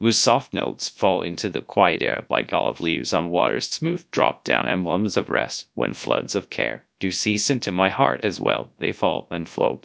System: TTS, GradTTS